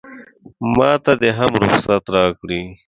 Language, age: Pashto, 30-39